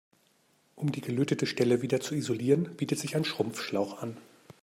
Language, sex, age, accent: German, male, 50-59, Deutschland Deutsch